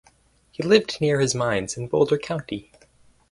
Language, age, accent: English, 19-29, United States English